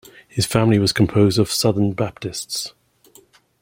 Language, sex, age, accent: English, male, 50-59, England English